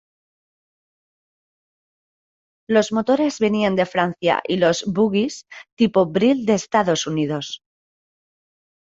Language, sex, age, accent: Spanish, female, 30-39, España: Centro-Sur peninsular (Madrid, Toledo, Castilla-La Mancha)